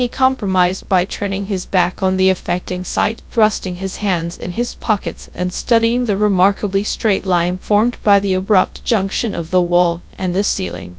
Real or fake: fake